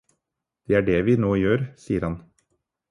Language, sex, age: Norwegian Bokmål, male, 30-39